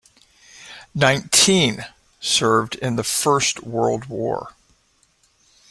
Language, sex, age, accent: English, male, 40-49, United States English